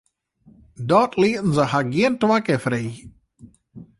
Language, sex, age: Western Frisian, male, 40-49